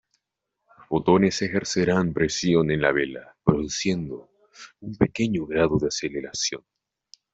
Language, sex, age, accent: Spanish, male, under 19, Andino-Pacífico: Colombia, Perú, Ecuador, oeste de Bolivia y Venezuela andina